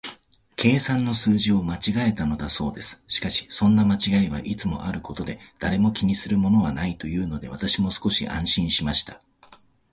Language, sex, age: Japanese, male, 30-39